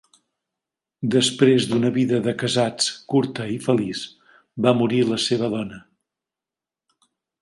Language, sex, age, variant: Catalan, male, 60-69, Nord-Occidental